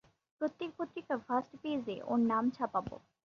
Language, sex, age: Bengali, female, 19-29